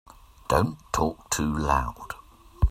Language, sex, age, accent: English, male, 50-59, England English